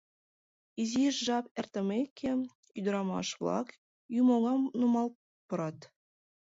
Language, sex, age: Mari, female, 19-29